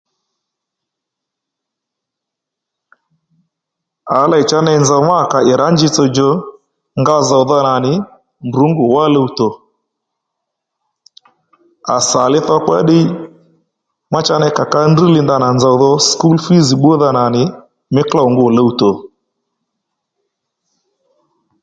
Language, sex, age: Lendu, male, 40-49